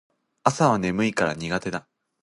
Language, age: Japanese, under 19